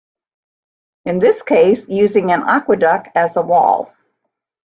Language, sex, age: English, female, 60-69